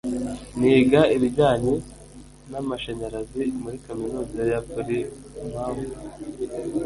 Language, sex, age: Kinyarwanda, male, 19-29